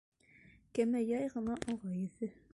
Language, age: Bashkir, 19-29